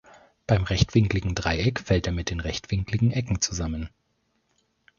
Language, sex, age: German, male, 19-29